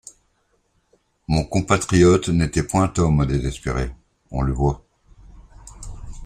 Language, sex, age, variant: French, male, 60-69, Français de métropole